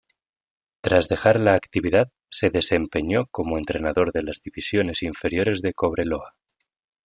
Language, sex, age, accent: Spanish, male, 19-29, España: Centro-Sur peninsular (Madrid, Toledo, Castilla-La Mancha)